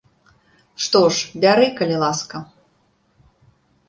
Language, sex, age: Belarusian, female, 19-29